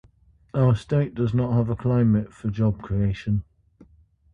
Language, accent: English, England English